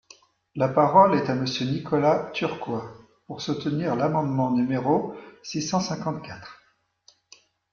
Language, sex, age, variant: French, male, 40-49, Français de métropole